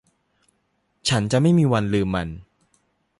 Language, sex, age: Thai, male, 19-29